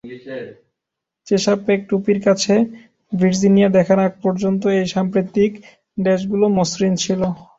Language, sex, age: Bengali, male, 19-29